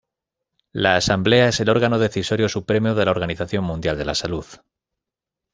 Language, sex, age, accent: Spanish, male, 19-29, España: Norte peninsular (Asturias, Castilla y León, Cantabria, País Vasco, Navarra, Aragón, La Rioja, Guadalajara, Cuenca)